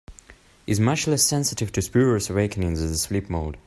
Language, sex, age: English, male, under 19